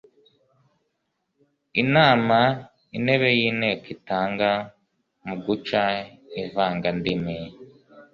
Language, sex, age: Kinyarwanda, male, 19-29